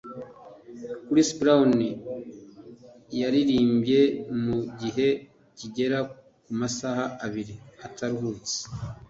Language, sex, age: Kinyarwanda, male, 40-49